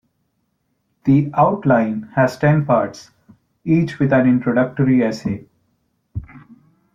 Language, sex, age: English, male, 19-29